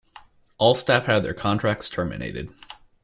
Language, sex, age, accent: English, male, 19-29, United States English